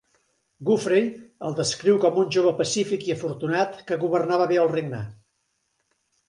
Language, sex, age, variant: Catalan, male, 60-69, Central